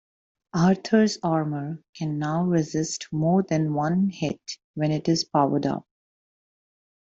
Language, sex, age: English, female, 19-29